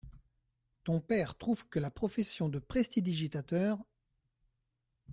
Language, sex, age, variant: French, male, 40-49, Français de métropole